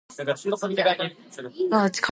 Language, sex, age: English, female, 19-29